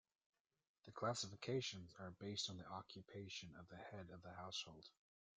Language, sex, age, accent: English, male, 30-39, United States English